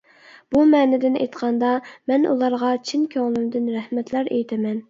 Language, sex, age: Uyghur, female, 19-29